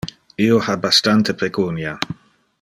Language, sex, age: Interlingua, male, 40-49